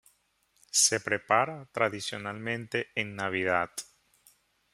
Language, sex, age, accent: Spanish, male, 30-39, Caribe: Cuba, Venezuela, Puerto Rico, República Dominicana, Panamá, Colombia caribeña, México caribeño, Costa del golfo de México